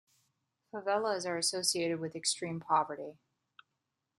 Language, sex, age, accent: English, female, 30-39, United States English